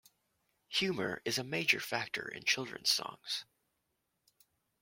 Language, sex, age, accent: English, male, 19-29, United States English